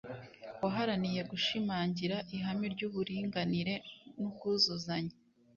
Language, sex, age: Kinyarwanda, female, 19-29